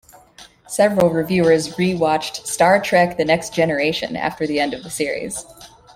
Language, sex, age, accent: English, female, 19-29, United States English